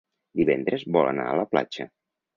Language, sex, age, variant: Catalan, male, 50-59, Nord-Occidental